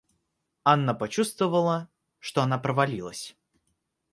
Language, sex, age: Russian, male, under 19